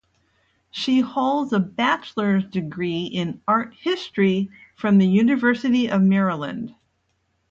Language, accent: English, United States English